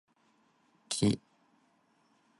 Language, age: Cantonese, 19-29